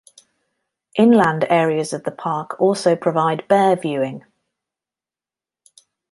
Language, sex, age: English, female, 30-39